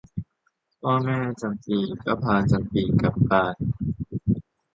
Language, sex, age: Thai, male, under 19